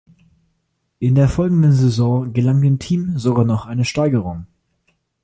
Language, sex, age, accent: German, male, under 19, Deutschland Deutsch